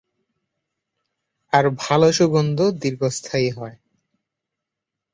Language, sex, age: Bengali, male, 19-29